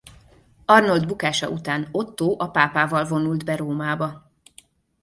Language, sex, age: Hungarian, female, 40-49